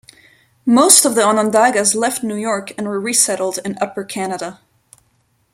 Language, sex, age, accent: English, female, 19-29, United States English